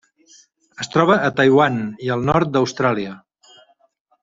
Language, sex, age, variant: Catalan, male, 60-69, Central